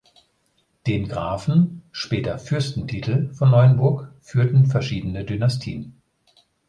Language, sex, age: German, male, 50-59